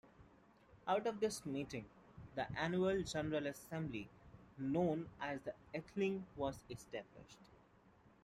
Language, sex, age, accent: English, male, 19-29, India and South Asia (India, Pakistan, Sri Lanka)